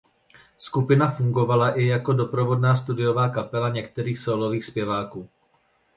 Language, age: Czech, 30-39